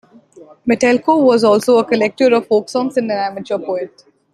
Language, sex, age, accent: English, female, 19-29, India and South Asia (India, Pakistan, Sri Lanka)